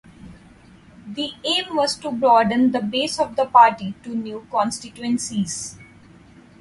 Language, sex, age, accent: English, female, 19-29, India and South Asia (India, Pakistan, Sri Lanka)